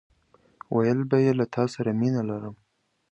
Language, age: Pashto, 19-29